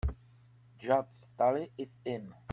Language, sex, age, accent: English, male, 30-39, England English